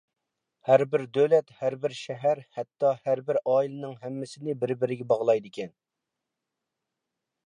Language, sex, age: Uyghur, male, 40-49